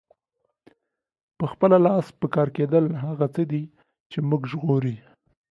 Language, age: Pashto, 19-29